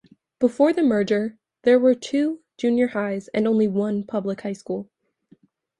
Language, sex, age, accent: English, female, under 19, United States English